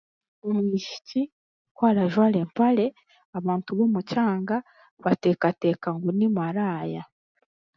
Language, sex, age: Chiga, female, 19-29